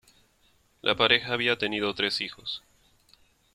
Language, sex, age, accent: Spanish, male, 30-39, Caribe: Cuba, Venezuela, Puerto Rico, República Dominicana, Panamá, Colombia caribeña, México caribeño, Costa del golfo de México